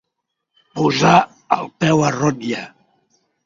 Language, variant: Catalan, Central